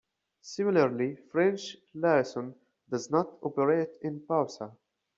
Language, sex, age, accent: English, male, 19-29, United States English